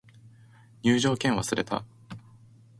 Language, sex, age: Japanese, male, 19-29